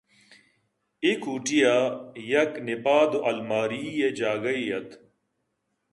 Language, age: Eastern Balochi, 30-39